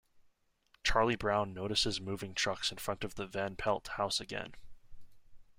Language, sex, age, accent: English, male, 19-29, United States English